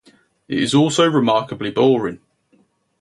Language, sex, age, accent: English, male, 19-29, England English